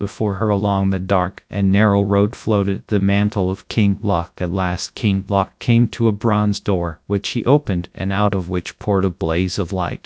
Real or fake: fake